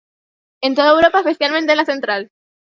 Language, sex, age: Spanish, female, 19-29